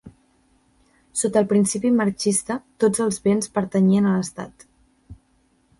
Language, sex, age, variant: Catalan, female, 19-29, Central